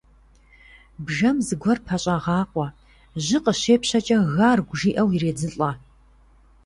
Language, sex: Kabardian, female